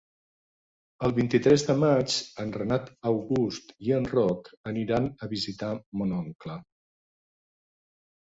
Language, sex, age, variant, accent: Catalan, male, 60-69, Central, Català central